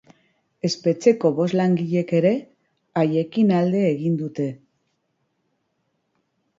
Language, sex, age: Basque, female, 40-49